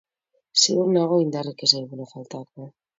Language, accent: Basque, Mendebalekoa (Araba, Bizkaia, Gipuzkoako mendebaleko herri batzuk)